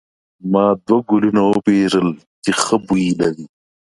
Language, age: Pashto, 19-29